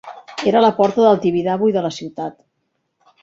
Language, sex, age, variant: Catalan, female, 40-49, Central